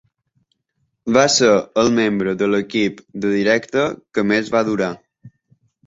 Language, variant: Catalan, Balear